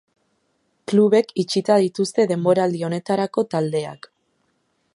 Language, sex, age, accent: Basque, female, 19-29, Erdialdekoa edo Nafarra (Gipuzkoa, Nafarroa)